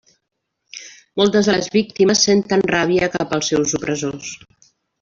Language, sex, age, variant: Catalan, female, 50-59, Central